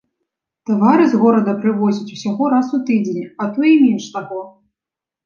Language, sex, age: Belarusian, female, 19-29